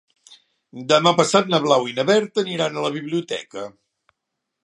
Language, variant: Catalan, Central